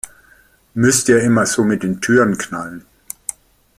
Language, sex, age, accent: German, male, 50-59, Deutschland Deutsch